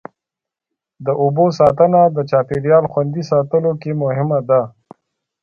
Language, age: Pashto, 40-49